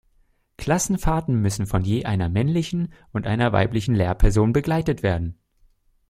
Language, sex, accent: German, male, Deutschland Deutsch